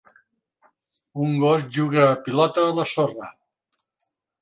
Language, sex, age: Catalan, male, 70-79